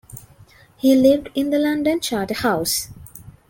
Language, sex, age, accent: English, female, 19-29, India and South Asia (India, Pakistan, Sri Lanka)